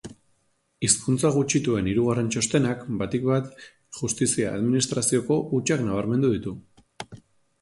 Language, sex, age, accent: Basque, male, 30-39, Erdialdekoa edo Nafarra (Gipuzkoa, Nafarroa)